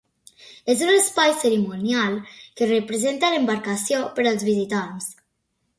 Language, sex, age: Catalan, female, under 19